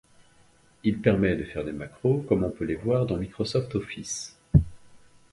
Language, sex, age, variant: French, male, 40-49, Français de métropole